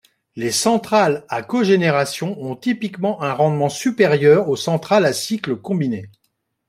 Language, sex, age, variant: French, male, 50-59, Français de métropole